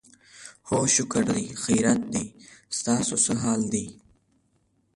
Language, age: Pashto, under 19